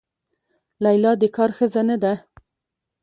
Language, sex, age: Pashto, female, 19-29